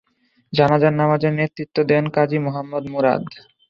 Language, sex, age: Bengali, male, under 19